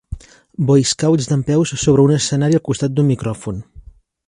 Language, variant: Catalan, Central